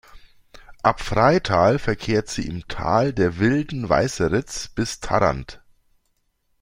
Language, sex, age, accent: German, male, 40-49, Deutschland Deutsch